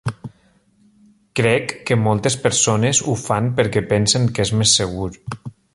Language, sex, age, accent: Catalan, male, 30-39, valencià